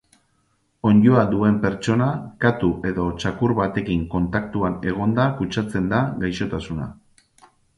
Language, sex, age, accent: Basque, male, 40-49, Erdialdekoa edo Nafarra (Gipuzkoa, Nafarroa)